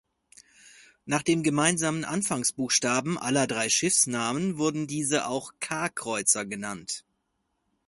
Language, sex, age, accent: German, male, 40-49, Deutschland Deutsch